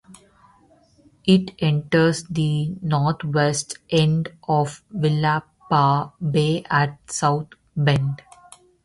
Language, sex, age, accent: English, female, 19-29, India and South Asia (India, Pakistan, Sri Lanka)